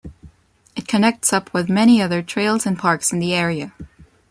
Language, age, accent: English, 19-29, Filipino